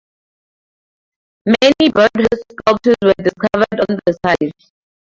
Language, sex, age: English, female, 19-29